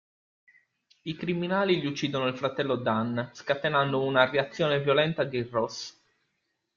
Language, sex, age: Italian, male, 19-29